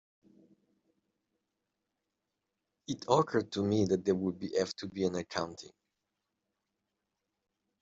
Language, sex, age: English, male, 40-49